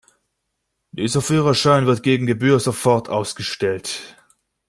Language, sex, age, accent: German, male, 19-29, Deutschland Deutsch